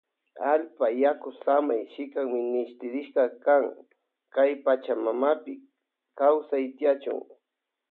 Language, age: Loja Highland Quichua, 40-49